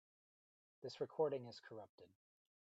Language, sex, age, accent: English, male, 30-39, United States English